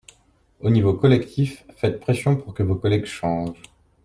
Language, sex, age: French, male, 30-39